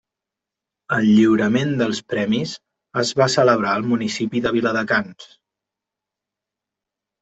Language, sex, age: Catalan, male, 40-49